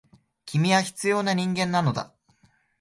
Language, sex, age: Japanese, male, 19-29